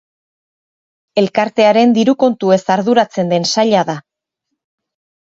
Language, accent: Basque, Erdialdekoa edo Nafarra (Gipuzkoa, Nafarroa)